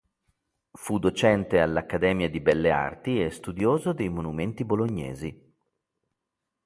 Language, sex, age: Italian, male, 40-49